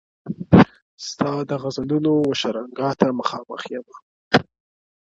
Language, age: Pashto, 19-29